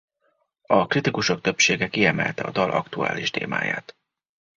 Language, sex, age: Hungarian, male, 30-39